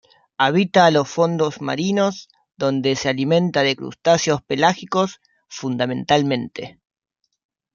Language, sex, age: Spanish, male, 19-29